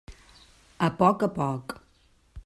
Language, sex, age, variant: Catalan, female, 40-49, Central